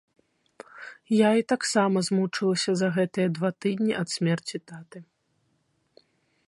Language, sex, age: Belarusian, female, 19-29